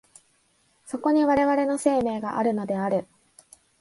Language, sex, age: Japanese, female, 19-29